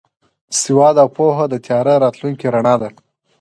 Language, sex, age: Pashto, female, 19-29